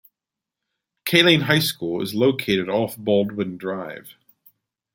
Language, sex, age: English, male, 50-59